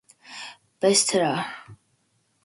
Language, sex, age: English, female, 19-29